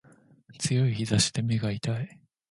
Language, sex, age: Japanese, male, 19-29